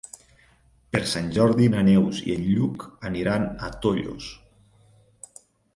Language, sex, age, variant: Catalan, male, 40-49, Nord-Occidental